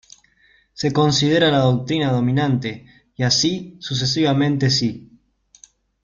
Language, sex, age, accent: Spanish, male, 19-29, Rioplatense: Argentina, Uruguay, este de Bolivia, Paraguay